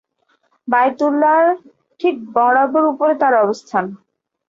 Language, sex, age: Bengali, female, 19-29